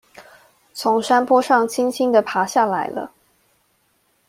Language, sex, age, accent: Chinese, female, 19-29, 出生地：宜蘭縣